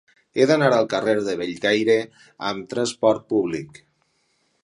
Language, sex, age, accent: Catalan, male, 40-49, valencià